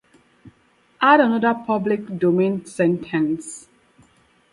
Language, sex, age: English, female, 19-29